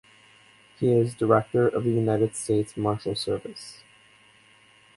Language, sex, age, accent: English, male, 19-29, United States English